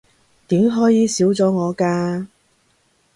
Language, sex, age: Cantonese, female, 30-39